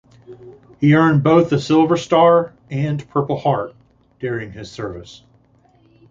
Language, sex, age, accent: English, male, 30-39, United States English